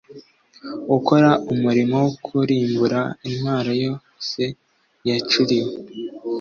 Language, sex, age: Kinyarwanda, male, 19-29